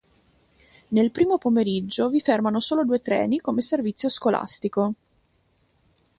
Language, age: Italian, 19-29